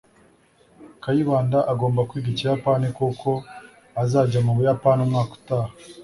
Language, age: Kinyarwanda, 19-29